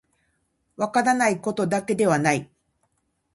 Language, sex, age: Japanese, female, 50-59